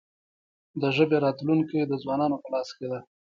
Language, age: Pashto, 30-39